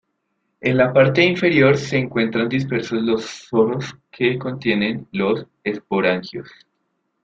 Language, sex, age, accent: Spanish, male, 19-29, Andino-Pacífico: Colombia, Perú, Ecuador, oeste de Bolivia y Venezuela andina